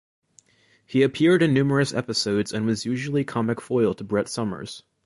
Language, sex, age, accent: English, male, 19-29, United States English